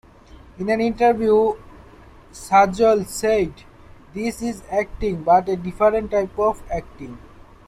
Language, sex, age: English, male, 19-29